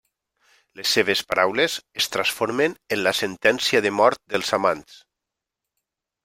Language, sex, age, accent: Catalan, male, 40-49, valencià